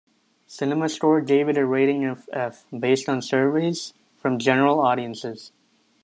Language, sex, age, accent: English, male, under 19, United States English